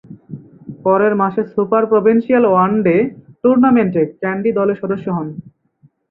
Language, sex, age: Bengali, male, 19-29